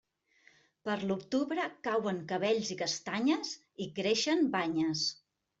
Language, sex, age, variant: Catalan, female, 40-49, Central